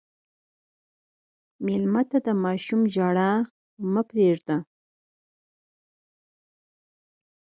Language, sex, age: Pashto, female, 30-39